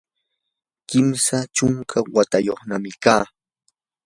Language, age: Yanahuanca Pasco Quechua, 19-29